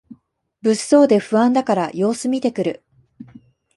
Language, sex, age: Japanese, female, 30-39